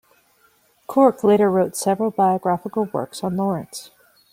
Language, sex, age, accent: English, female, 40-49, Canadian English